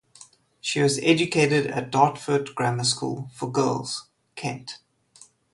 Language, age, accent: English, 30-39, Southern African (South Africa, Zimbabwe, Namibia)